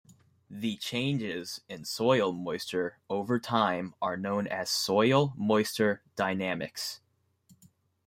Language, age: English, 19-29